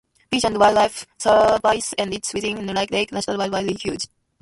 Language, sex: English, female